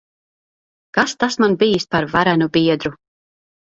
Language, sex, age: Latvian, female, 30-39